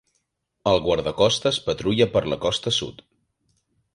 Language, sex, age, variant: Catalan, male, 19-29, Nord-Occidental